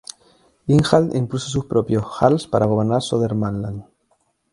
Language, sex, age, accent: Spanish, male, 19-29, España: Islas Canarias